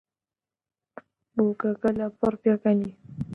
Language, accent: Central Kurdish, سۆرانی